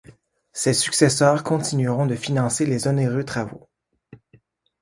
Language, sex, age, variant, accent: French, male, 40-49, Français d'Amérique du Nord, Français du Canada